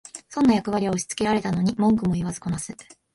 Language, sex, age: Japanese, female, 19-29